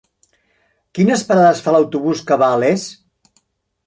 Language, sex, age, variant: Catalan, male, 60-69, Central